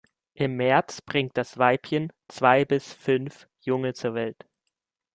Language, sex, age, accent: German, male, 19-29, Deutschland Deutsch